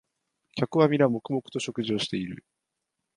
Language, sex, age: Japanese, male, 19-29